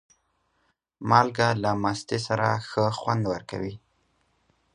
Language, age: Pashto, 30-39